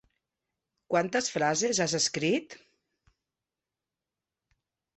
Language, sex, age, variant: Catalan, female, 50-59, Central